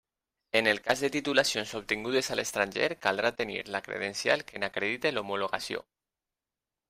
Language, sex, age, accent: Catalan, male, 40-49, valencià